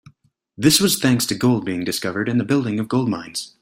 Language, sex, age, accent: English, male, 19-29, United States English